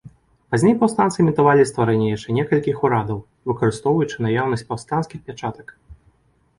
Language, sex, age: Belarusian, male, 19-29